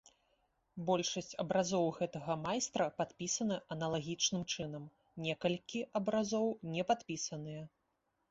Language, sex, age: Belarusian, female, 30-39